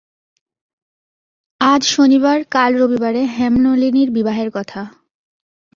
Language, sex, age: Bengali, female, 19-29